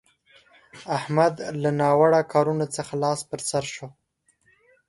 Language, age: Pashto, under 19